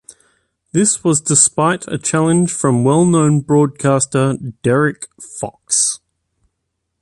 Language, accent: English, Australian English